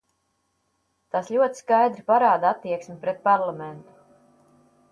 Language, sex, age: Latvian, female, 60-69